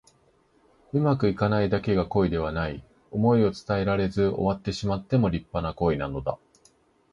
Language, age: Japanese, 19-29